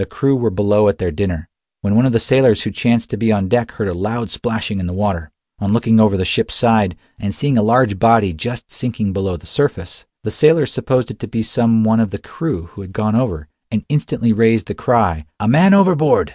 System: none